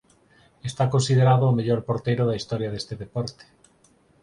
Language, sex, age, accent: Galician, male, 40-49, Normativo (estándar)